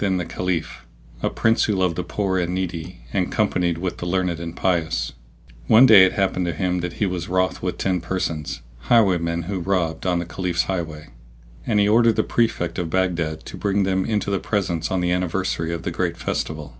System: none